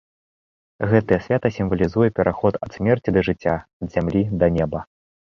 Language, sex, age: Belarusian, male, 19-29